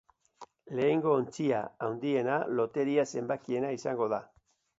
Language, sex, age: Basque, male, 60-69